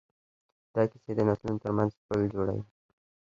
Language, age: Pashto, under 19